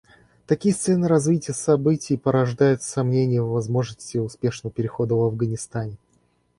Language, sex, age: Russian, male, 19-29